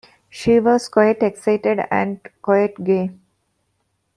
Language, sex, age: English, female, 40-49